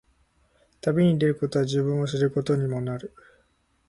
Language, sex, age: Japanese, male, 19-29